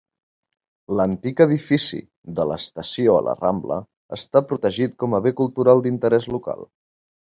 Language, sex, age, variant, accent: Catalan, male, 19-29, Central, central